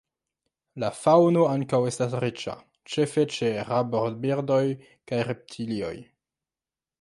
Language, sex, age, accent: Esperanto, male, 19-29, Internacia